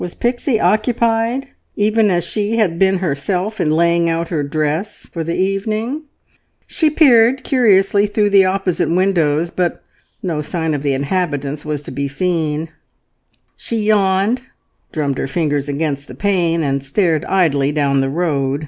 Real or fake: real